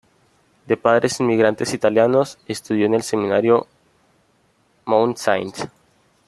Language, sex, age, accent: Spanish, male, 19-29, México